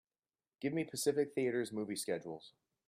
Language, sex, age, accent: English, male, 19-29, United States English